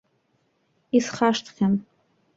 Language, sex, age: Abkhazian, female, under 19